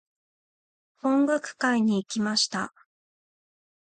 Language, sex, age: Japanese, female, 40-49